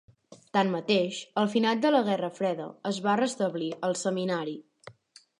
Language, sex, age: Catalan, female, under 19